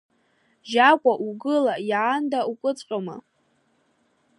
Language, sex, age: Abkhazian, female, under 19